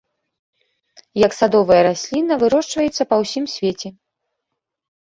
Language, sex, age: Belarusian, female, 19-29